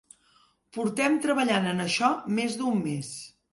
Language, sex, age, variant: Catalan, female, 50-59, Central